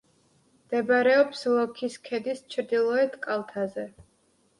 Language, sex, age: Georgian, female, 19-29